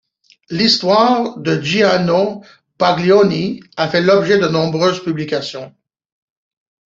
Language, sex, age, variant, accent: French, male, 40-49, Français d'Amérique du Nord, Français du Canada